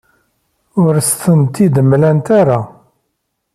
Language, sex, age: Kabyle, male, 30-39